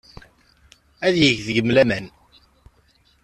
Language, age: Kabyle, 40-49